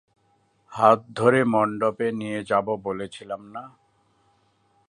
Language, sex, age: Bengali, male, 40-49